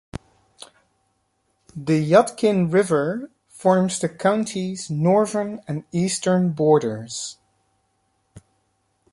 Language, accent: English, England English